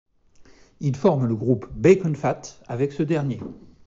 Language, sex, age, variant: French, male, 40-49, Français de métropole